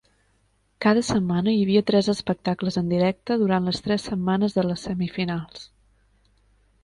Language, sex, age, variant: Catalan, female, 19-29, Septentrional